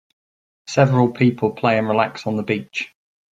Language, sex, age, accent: English, male, 40-49, England English